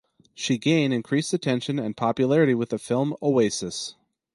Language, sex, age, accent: English, male, 30-39, United States English